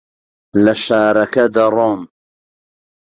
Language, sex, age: Central Kurdish, male, 30-39